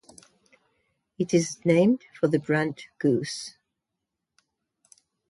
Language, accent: English, England English